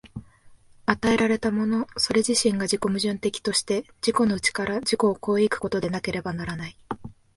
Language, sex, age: Japanese, female, 19-29